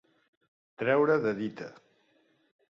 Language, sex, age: Catalan, male, 50-59